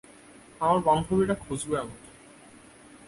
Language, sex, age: Bengali, male, 19-29